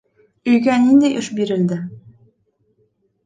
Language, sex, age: Bashkir, female, 19-29